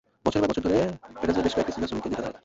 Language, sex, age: Bengali, male, 19-29